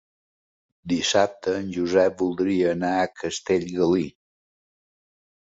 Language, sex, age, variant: Catalan, male, 60-69, Balear